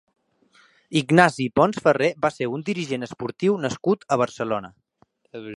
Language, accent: Catalan, balear; central